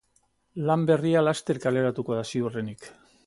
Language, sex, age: Basque, male, 60-69